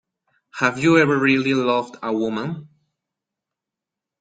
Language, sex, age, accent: Spanish, male, 19-29, Andino-Pacífico: Colombia, Perú, Ecuador, oeste de Bolivia y Venezuela andina